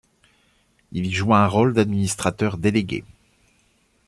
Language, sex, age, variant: French, male, 40-49, Français de métropole